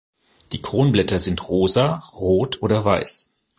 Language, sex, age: German, male, 40-49